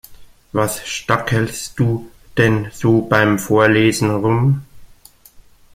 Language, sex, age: German, male, 19-29